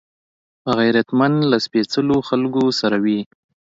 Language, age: Pashto, 19-29